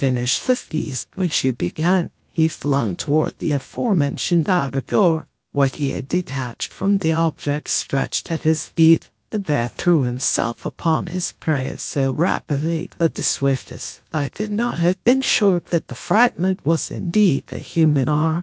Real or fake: fake